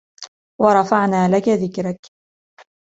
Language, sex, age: Arabic, female, 19-29